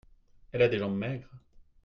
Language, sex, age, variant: French, male, 30-39, Français de métropole